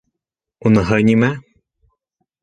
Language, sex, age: Bashkir, male, under 19